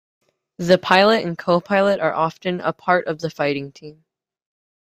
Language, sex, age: English, male, under 19